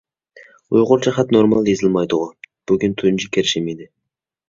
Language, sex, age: Uyghur, male, 19-29